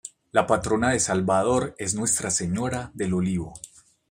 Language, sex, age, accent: Spanish, male, 19-29, Caribe: Cuba, Venezuela, Puerto Rico, República Dominicana, Panamá, Colombia caribeña, México caribeño, Costa del golfo de México